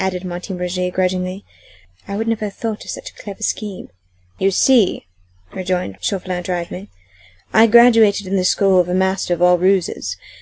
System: none